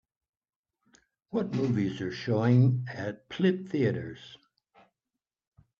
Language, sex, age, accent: English, male, 60-69, United States English